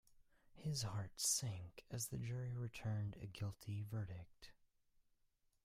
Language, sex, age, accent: English, male, 19-29, United States English